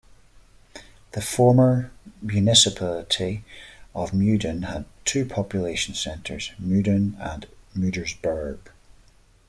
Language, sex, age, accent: English, male, 40-49, Irish English